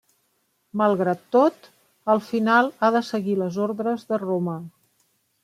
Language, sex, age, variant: Catalan, female, 50-59, Central